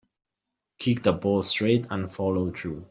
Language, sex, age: English, male, 19-29